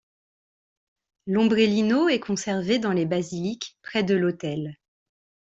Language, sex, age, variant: French, female, 30-39, Français de métropole